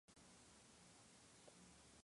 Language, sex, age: Japanese, male, 40-49